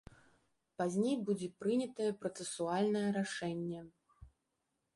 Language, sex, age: Belarusian, female, 40-49